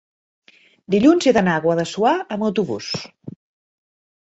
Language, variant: Catalan, Central